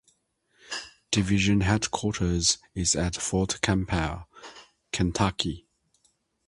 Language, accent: English, Singaporean English